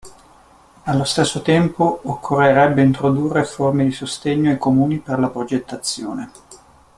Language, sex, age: Italian, male, 30-39